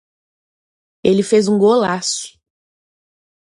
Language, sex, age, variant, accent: Portuguese, female, 30-39, Portuguese (Brasil), Mineiro